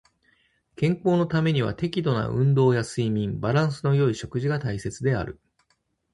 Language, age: Japanese, 40-49